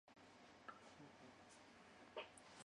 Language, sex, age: Japanese, male, 19-29